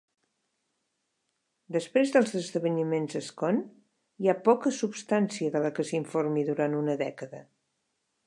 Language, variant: Catalan, Central